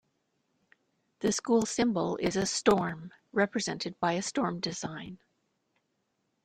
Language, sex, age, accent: English, female, 50-59, Canadian English